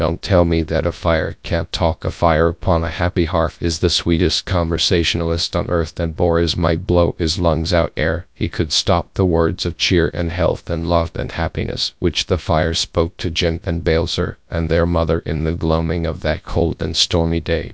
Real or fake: fake